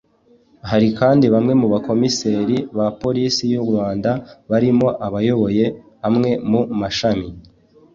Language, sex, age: Kinyarwanda, male, 19-29